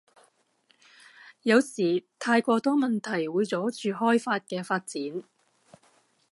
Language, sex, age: Cantonese, female, 60-69